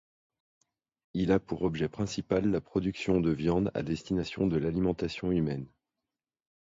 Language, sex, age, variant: French, male, 40-49, Français de métropole